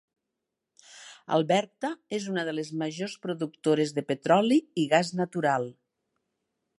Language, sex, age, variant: Catalan, female, 60-69, Nord-Occidental